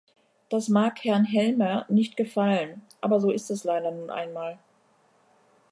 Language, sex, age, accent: German, female, 40-49, Deutschland Deutsch